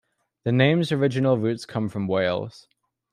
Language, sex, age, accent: English, male, under 19, Canadian English